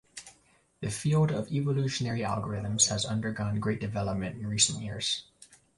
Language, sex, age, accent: English, male, 19-29, United States English